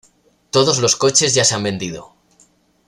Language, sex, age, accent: Spanish, male, 19-29, España: Norte peninsular (Asturias, Castilla y León, Cantabria, País Vasco, Navarra, Aragón, La Rioja, Guadalajara, Cuenca)